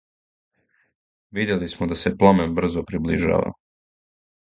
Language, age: Serbian, 19-29